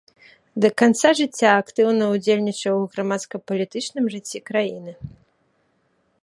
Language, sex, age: Belarusian, female, 30-39